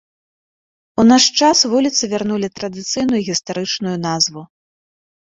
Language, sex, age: Belarusian, female, 30-39